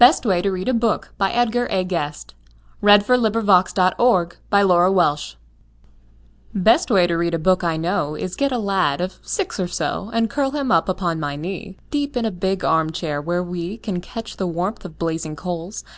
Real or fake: real